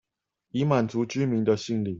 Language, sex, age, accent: Chinese, male, 30-39, 出生地：新北市